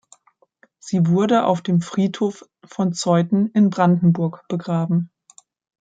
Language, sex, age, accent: German, female, 30-39, Deutschland Deutsch